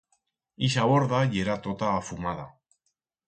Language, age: Aragonese, 30-39